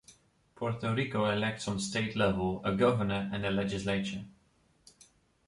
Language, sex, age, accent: English, male, 30-39, England English